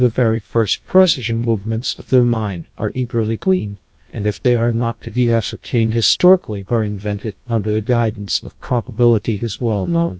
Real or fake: fake